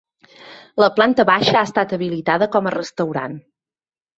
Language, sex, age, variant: Catalan, female, 30-39, Central